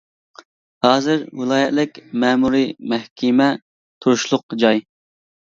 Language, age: Uyghur, 19-29